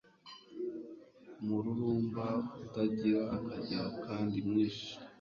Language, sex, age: Kinyarwanda, male, 30-39